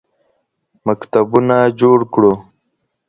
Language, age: Pashto, under 19